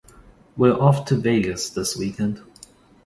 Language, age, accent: English, 19-29, New Zealand English